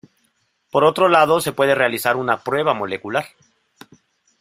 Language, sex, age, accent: Spanish, male, 30-39, México